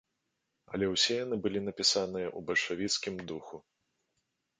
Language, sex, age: Belarusian, male, 40-49